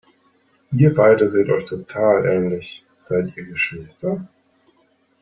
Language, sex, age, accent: German, male, 30-39, Deutschland Deutsch